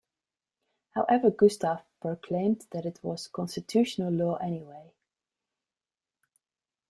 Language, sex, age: English, female, 40-49